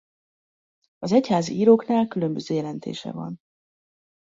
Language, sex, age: Hungarian, female, 19-29